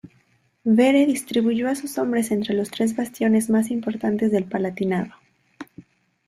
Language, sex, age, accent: Spanish, female, 19-29, México